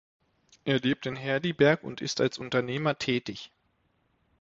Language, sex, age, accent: German, male, 30-39, Deutschland Deutsch